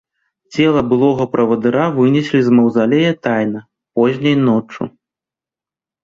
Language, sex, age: Belarusian, male, 30-39